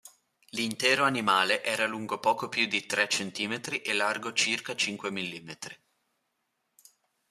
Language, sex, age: Italian, male, under 19